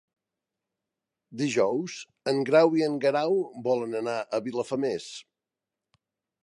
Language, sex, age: Catalan, male, 60-69